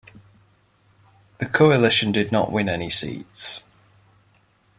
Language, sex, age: English, male, 40-49